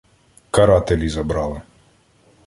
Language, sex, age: Ukrainian, male, 30-39